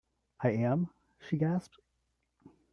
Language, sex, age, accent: English, male, 30-39, United States English